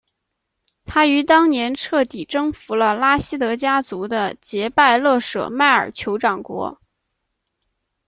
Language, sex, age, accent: Chinese, female, 19-29, 出生地：河南省